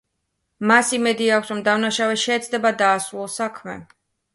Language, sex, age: Georgian, female, 19-29